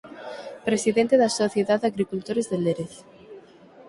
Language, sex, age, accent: Galician, female, 19-29, Atlántico (seseo e gheada); Normativo (estándar)